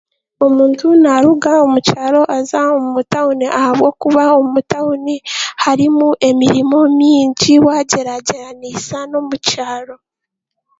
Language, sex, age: Chiga, female, 19-29